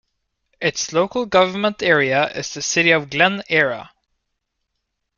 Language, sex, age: English, male, 19-29